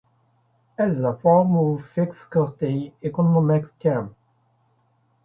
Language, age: English, 50-59